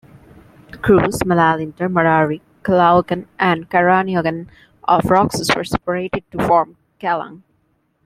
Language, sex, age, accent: English, female, 19-29, India and South Asia (India, Pakistan, Sri Lanka)